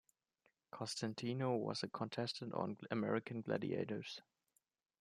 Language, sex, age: English, male, 19-29